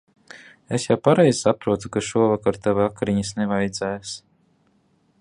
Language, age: Latvian, 19-29